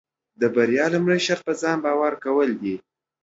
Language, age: Pashto, under 19